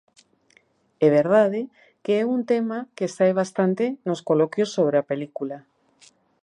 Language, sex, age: Galician, female, 40-49